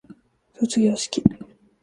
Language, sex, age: Japanese, female, 19-29